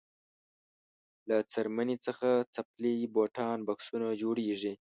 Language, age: Pashto, under 19